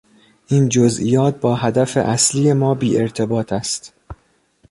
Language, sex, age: Persian, male, 30-39